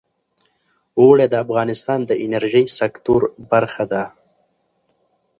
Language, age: Pashto, 19-29